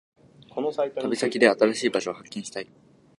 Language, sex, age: Japanese, male, 19-29